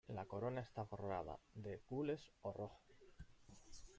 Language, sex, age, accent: Spanish, male, 30-39, España: Norte peninsular (Asturias, Castilla y León, Cantabria, País Vasco, Navarra, Aragón, La Rioja, Guadalajara, Cuenca)